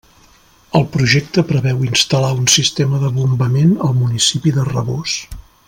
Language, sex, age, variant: Catalan, male, 50-59, Central